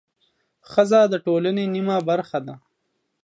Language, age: Pashto, 19-29